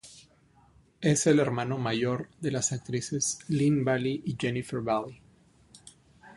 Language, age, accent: Spanish, 30-39, Andino-Pacífico: Colombia, Perú, Ecuador, oeste de Bolivia y Venezuela andina; Peru